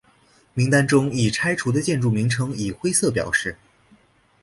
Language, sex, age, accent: Chinese, male, 19-29, 出生地：黑龙江省